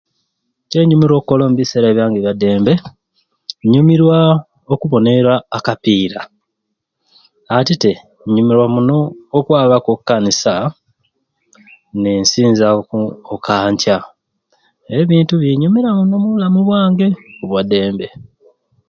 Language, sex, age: Ruuli, male, 30-39